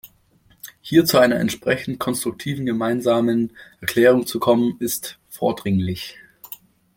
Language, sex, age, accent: German, male, 19-29, Deutschland Deutsch